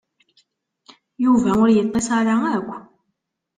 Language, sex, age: Kabyle, female, 19-29